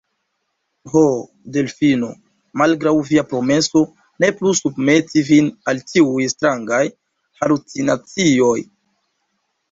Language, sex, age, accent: Esperanto, male, 19-29, Internacia